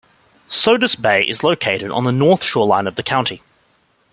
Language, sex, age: English, male, 19-29